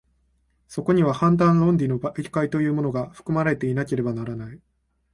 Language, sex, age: Japanese, male, 19-29